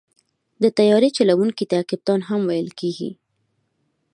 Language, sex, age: Pashto, female, 19-29